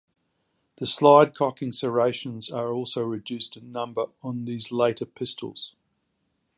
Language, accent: English, Australian English